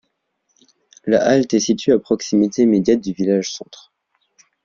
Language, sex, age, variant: French, male, under 19, Français de métropole